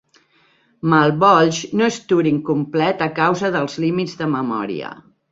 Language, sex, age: Catalan, female, 50-59